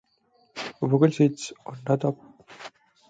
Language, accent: English, Irish English